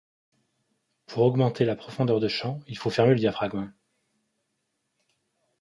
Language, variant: French, Français de métropole